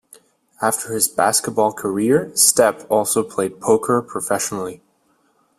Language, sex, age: English, male, 19-29